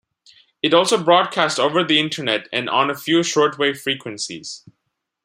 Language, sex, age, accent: English, male, under 19, India and South Asia (India, Pakistan, Sri Lanka)